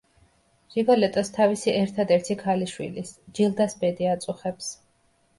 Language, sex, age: Georgian, female, 30-39